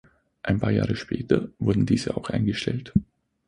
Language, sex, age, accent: German, male, 19-29, Österreichisches Deutsch